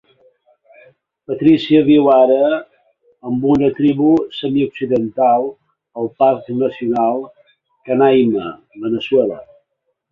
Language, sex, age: Catalan, male, 60-69